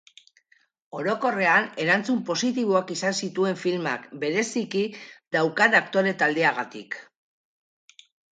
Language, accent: Basque, Mendebalekoa (Araba, Bizkaia, Gipuzkoako mendebaleko herri batzuk)